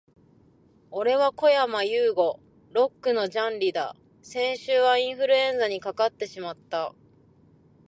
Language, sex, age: Japanese, female, 19-29